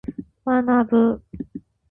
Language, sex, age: Japanese, female, 19-29